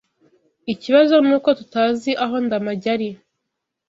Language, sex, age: Kinyarwanda, female, 19-29